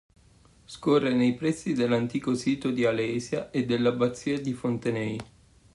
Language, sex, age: Italian, male, 19-29